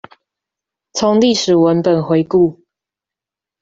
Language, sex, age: Chinese, female, under 19